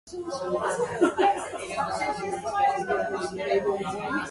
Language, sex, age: English, female, 19-29